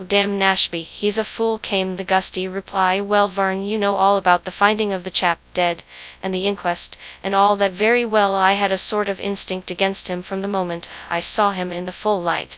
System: TTS, FastPitch